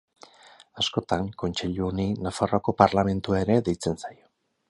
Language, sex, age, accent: Basque, male, 50-59, Erdialdekoa edo Nafarra (Gipuzkoa, Nafarroa)